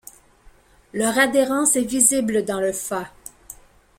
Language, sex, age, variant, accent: French, female, 40-49, Français d'Amérique du Nord, Français du Canada